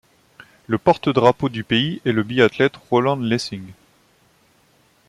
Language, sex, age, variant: French, male, 19-29, Français de métropole